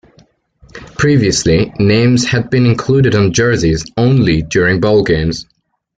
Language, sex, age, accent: English, male, 19-29, England English